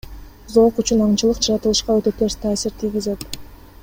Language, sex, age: Kyrgyz, female, 19-29